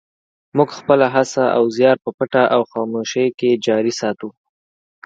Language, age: Pashto, under 19